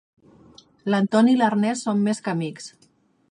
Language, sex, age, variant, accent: Catalan, female, 30-39, Central, central